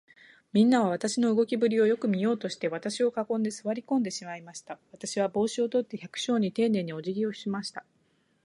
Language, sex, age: Japanese, female, 19-29